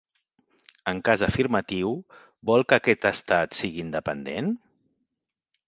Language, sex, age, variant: Catalan, male, 40-49, Central